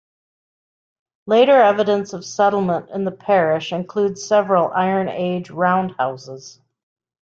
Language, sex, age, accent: English, female, 50-59, United States English